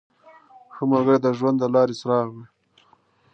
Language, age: Pashto, 30-39